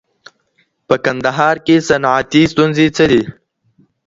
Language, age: Pashto, under 19